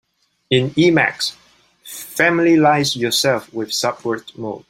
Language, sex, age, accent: English, male, 30-39, Malaysian English